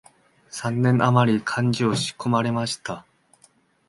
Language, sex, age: Japanese, male, 19-29